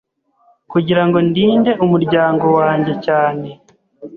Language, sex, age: Kinyarwanda, male, 19-29